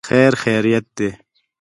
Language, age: Pashto, 30-39